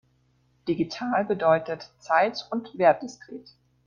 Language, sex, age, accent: German, female, 19-29, Deutschland Deutsch